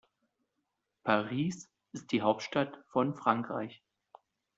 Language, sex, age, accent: German, male, 30-39, Deutschland Deutsch